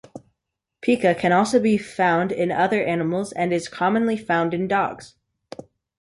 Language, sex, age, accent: English, male, under 19, United States English